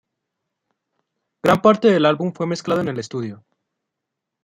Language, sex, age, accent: Spanish, male, 19-29, México